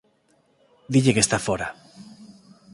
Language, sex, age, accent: Galician, male, 19-29, Normativo (estándar)